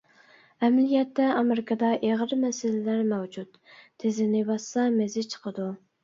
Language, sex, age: Uyghur, female, 19-29